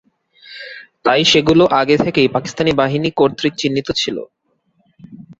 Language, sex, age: Bengali, male, 19-29